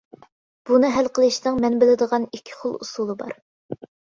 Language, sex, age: Uyghur, female, under 19